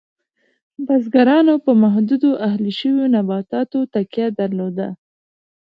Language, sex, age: Pashto, female, 19-29